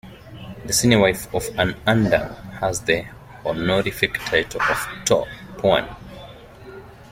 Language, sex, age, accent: English, male, 19-29, United States English